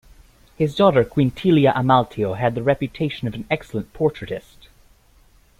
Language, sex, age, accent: English, male, 19-29, United States English